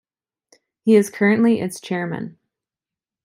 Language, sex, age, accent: English, female, 30-39, United States English